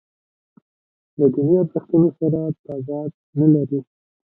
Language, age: Pashto, 19-29